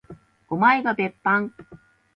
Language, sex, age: Japanese, female, 30-39